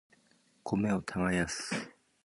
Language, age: Japanese, 30-39